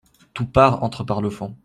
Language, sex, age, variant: French, male, 19-29, Français de métropole